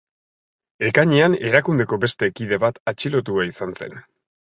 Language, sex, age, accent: Basque, male, 19-29, Erdialdekoa edo Nafarra (Gipuzkoa, Nafarroa)